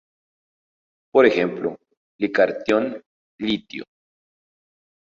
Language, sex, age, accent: Spanish, male, 19-29, México